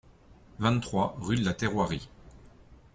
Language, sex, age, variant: French, male, 40-49, Français de métropole